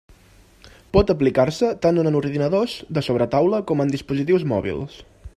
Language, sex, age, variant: Catalan, male, 19-29, Central